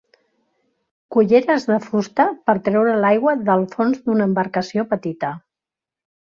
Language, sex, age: Catalan, female, 60-69